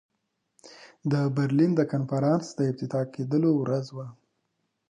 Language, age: Pashto, 19-29